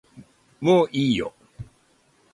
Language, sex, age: Japanese, male, 70-79